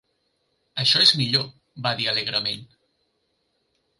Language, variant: Catalan, Central